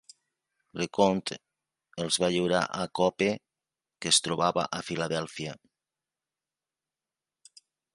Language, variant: Catalan, Central